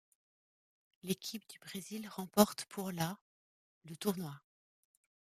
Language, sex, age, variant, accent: French, female, 30-39, Français d'Europe, Français de Suisse